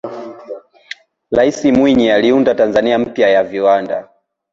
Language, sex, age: Swahili, male, 19-29